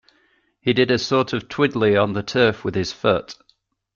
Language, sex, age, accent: English, male, 50-59, England English